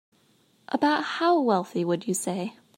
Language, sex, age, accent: English, female, 19-29, United States English